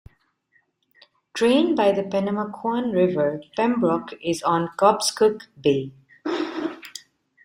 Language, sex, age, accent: English, female, 30-39, India and South Asia (India, Pakistan, Sri Lanka)